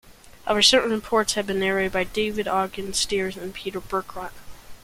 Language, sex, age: English, male, 19-29